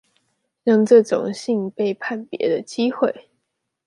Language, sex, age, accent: Chinese, female, 19-29, 出生地：臺北市